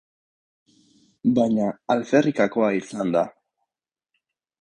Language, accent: Basque, Mendebalekoa (Araba, Bizkaia, Gipuzkoako mendebaleko herri batzuk)